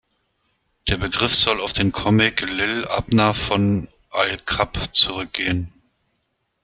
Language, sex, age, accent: German, male, 40-49, Deutschland Deutsch